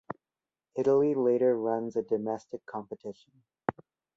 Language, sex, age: English, male, 19-29